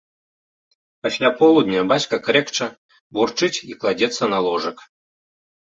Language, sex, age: Belarusian, male, 30-39